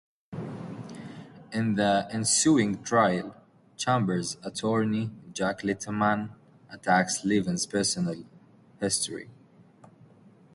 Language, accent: English, United States English